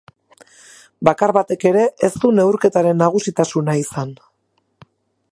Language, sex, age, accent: Basque, female, 40-49, Erdialdekoa edo Nafarra (Gipuzkoa, Nafarroa)